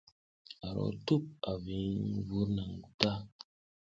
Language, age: South Giziga, 19-29